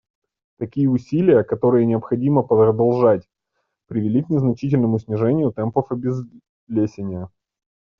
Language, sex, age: Russian, male, 30-39